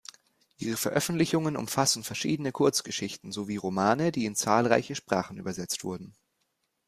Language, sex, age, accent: German, male, 19-29, Deutschland Deutsch